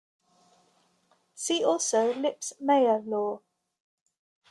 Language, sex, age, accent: English, female, 50-59, England English